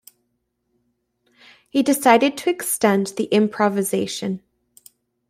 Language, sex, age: English, female, 19-29